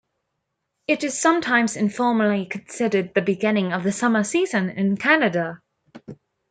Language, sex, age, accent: English, female, under 19, England English